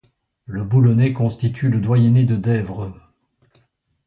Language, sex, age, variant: French, male, 60-69, Français de métropole